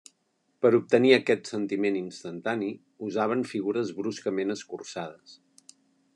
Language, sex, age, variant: Catalan, male, 50-59, Central